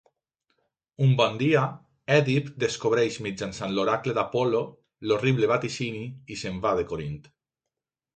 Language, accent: Catalan, valencià